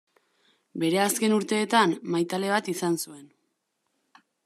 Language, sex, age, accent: Basque, female, 19-29, Mendebalekoa (Araba, Bizkaia, Gipuzkoako mendebaleko herri batzuk)